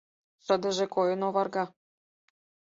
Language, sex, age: Mari, female, 19-29